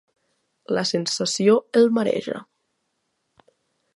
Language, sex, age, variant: Catalan, female, 19-29, Nord-Occidental